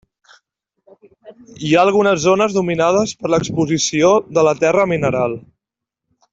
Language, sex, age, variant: Catalan, male, 30-39, Central